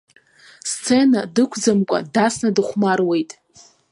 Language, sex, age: Abkhazian, female, 19-29